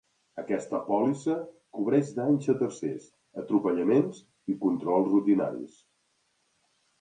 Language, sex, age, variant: Catalan, male, 40-49, Central